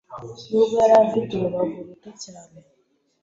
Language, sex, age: Kinyarwanda, female, 19-29